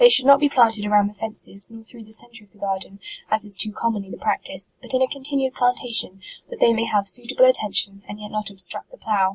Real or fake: real